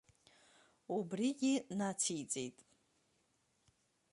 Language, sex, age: Abkhazian, female, 40-49